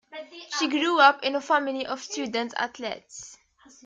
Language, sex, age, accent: English, female, 19-29, United States English